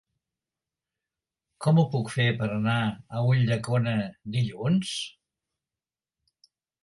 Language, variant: Catalan, Central